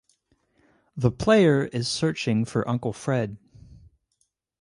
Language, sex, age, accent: English, male, 19-29, United States English